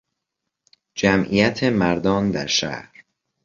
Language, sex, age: Persian, male, under 19